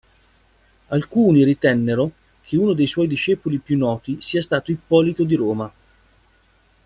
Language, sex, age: Italian, male, 40-49